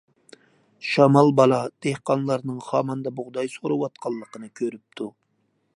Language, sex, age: Uyghur, male, 30-39